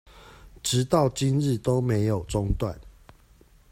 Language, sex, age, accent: Chinese, male, 30-39, 出生地：桃園市